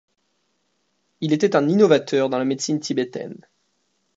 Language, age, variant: French, 19-29, Français de métropole